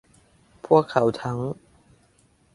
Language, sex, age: Thai, male, under 19